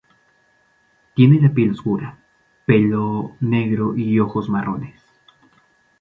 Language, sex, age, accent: Spanish, male, 19-29, México